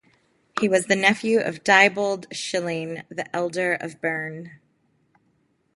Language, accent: English, United States English